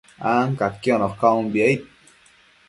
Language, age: Matsés, 19-29